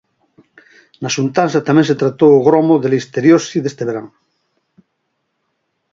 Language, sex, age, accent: Galician, male, 50-59, Atlántico (seseo e gheada)